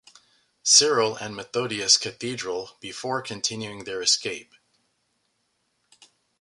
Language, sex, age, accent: English, male, 60-69, United States English